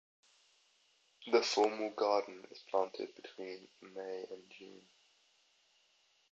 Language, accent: English, England English